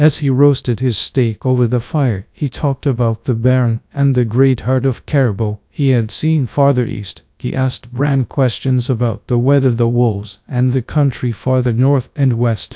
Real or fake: fake